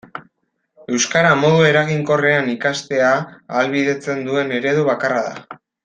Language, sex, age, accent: Basque, male, under 19, Erdialdekoa edo Nafarra (Gipuzkoa, Nafarroa)